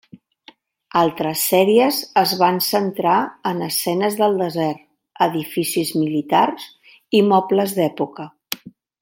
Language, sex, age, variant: Catalan, female, 50-59, Central